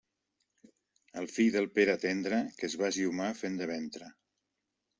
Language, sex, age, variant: Catalan, male, 50-59, Central